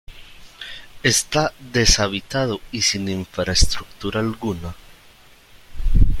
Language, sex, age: Spanish, male, 19-29